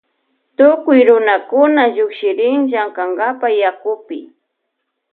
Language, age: Loja Highland Quichua, 19-29